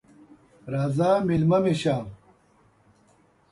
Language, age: Pashto, 50-59